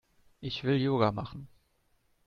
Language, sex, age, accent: German, male, 19-29, Deutschland Deutsch